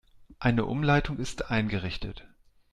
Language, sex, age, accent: German, male, 40-49, Deutschland Deutsch